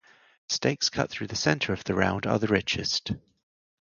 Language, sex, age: English, male, 30-39